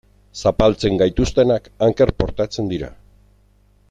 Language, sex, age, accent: Basque, male, 50-59, Erdialdekoa edo Nafarra (Gipuzkoa, Nafarroa)